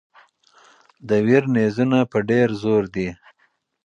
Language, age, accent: Pashto, 30-39, کندهارۍ لهجه